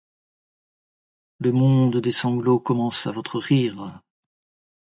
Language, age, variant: French, 60-69, Français de métropole